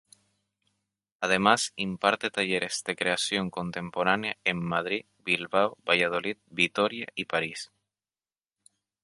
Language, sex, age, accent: Spanish, male, 19-29, España: Islas Canarias